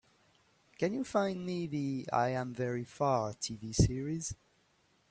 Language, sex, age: English, male, 19-29